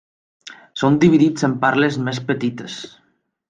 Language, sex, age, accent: Catalan, male, 19-29, valencià